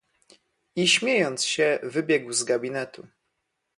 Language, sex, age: Polish, male, 30-39